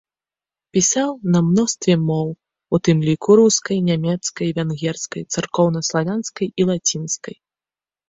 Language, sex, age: Belarusian, female, 19-29